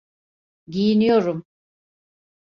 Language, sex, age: Turkish, female, 50-59